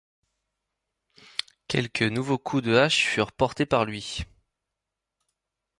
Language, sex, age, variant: French, male, 30-39, Français de métropole